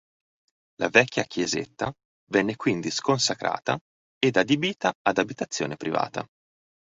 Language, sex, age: Italian, male, 40-49